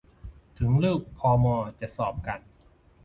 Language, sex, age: Thai, male, 30-39